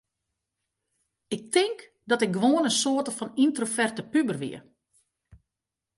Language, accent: Western Frisian, Wâldfrysk